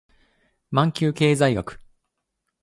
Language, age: Japanese, 19-29